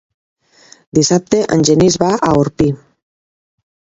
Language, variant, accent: Catalan, Nord-Occidental, nord-occidental